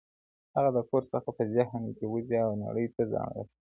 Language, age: Pashto, 19-29